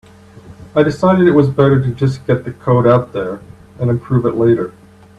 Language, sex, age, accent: English, male, 50-59, Canadian English